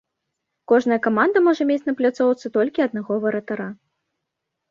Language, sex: Belarusian, female